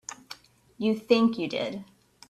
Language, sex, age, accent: English, female, 40-49, United States English